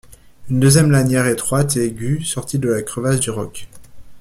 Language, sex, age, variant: French, male, 19-29, Français de métropole